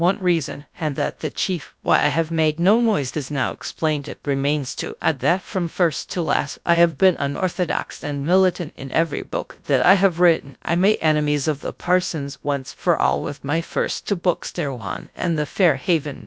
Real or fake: fake